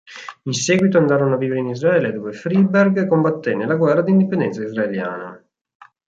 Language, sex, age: Italian, male, 19-29